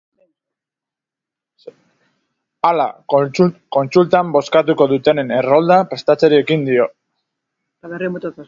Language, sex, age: Basque, male, 30-39